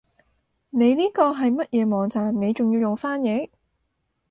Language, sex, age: Cantonese, female, 19-29